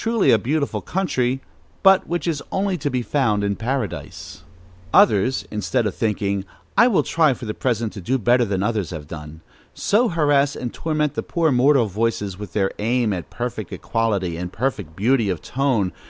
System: none